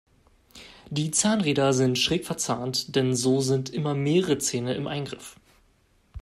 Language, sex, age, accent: German, male, 19-29, Deutschland Deutsch